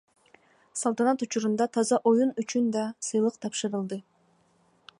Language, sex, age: Kyrgyz, female, 19-29